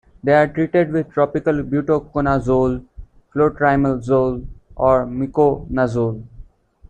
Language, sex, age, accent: English, male, 19-29, India and South Asia (India, Pakistan, Sri Lanka)